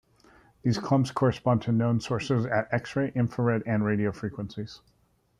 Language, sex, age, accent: English, male, 40-49, United States English